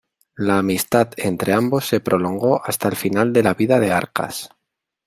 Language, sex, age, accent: Spanish, male, 30-39, España: Centro-Sur peninsular (Madrid, Toledo, Castilla-La Mancha)